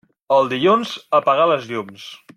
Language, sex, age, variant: Catalan, male, 30-39, Central